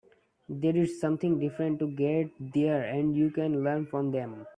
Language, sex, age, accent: English, male, 19-29, India and South Asia (India, Pakistan, Sri Lanka)